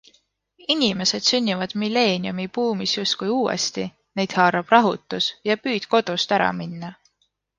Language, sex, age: Estonian, female, 19-29